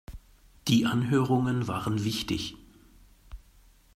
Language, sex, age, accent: German, male, 40-49, Deutschland Deutsch